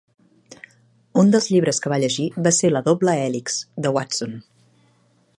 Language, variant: Catalan, Central